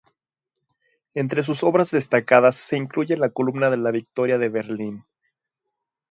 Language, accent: Spanish, México